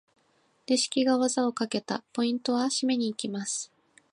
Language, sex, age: Japanese, female, 19-29